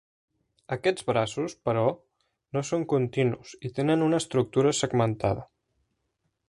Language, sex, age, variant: Catalan, male, 19-29, Central